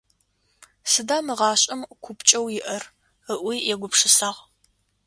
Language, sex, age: Adyghe, female, 19-29